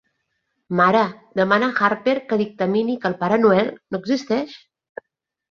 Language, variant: Catalan, Nord-Occidental